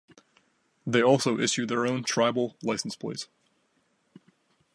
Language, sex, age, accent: English, male, 19-29, United States English